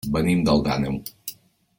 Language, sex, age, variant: Catalan, male, 50-59, Central